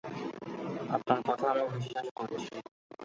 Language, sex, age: Bengali, male, 19-29